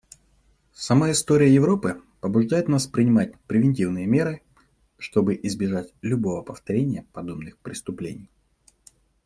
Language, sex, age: Russian, male, 30-39